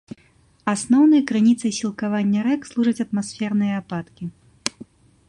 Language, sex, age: Belarusian, female, 19-29